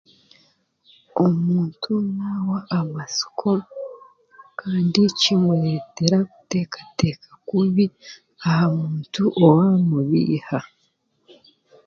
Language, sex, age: Chiga, female, 30-39